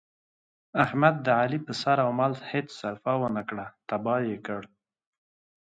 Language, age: Pashto, 30-39